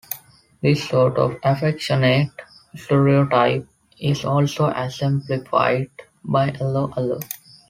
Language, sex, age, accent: English, male, 19-29, India and South Asia (India, Pakistan, Sri Lanka)